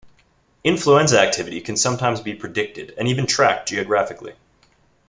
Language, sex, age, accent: English, male, 19-29, United States English